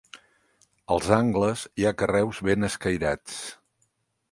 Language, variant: Catalan, Central